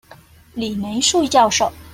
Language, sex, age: Chinese, female, 19-29